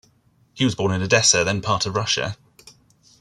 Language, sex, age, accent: English, male, 30-39, England English